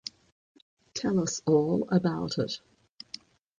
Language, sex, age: English, female, 70-79